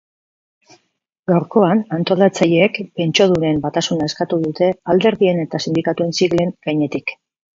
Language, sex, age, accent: Basque, female, 50-59, Erdialdekoa edo Nafarra (Gipuzkoa, Nafarroa)